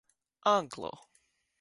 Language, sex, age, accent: Esperanto, female, 30-39, Internacia